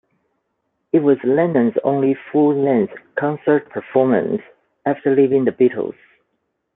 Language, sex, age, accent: English, male, 50-59, United States English